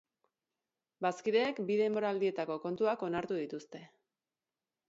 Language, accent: Basque, Erdialdekoa edo Nafarra (Gipuzkoa, Nafarroa)